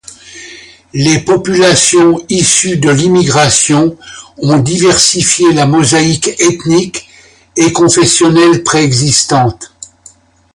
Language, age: French, 70-79